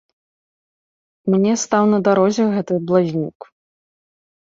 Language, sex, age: Belarusian, female, 19-29